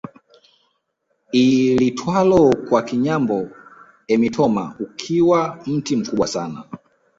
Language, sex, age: Swahili, male, 19-29